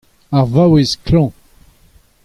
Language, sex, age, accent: Breton, male, 60-69, Kerneveg